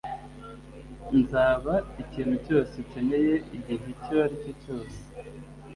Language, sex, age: Kinyarwanda, male, 19-29